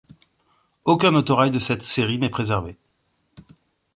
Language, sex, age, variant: French, male, 40-49, Français de métropole